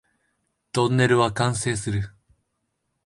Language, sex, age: Japanese, male, 19-29